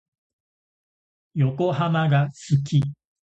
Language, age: Japanese, 40-49